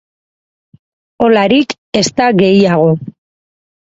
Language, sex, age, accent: Basque, female, 30-39, Mendebalekoa (Araba, Bizkaia, Gipuzkoako mendebaleko herri batzuk)